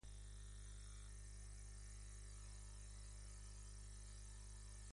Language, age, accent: Spanish, 40-49, España: Centro-Sur peninsular (Madrid, Toledo, Castilla-La Mancha)